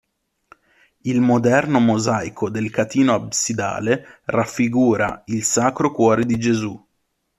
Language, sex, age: Italian, male, 19-29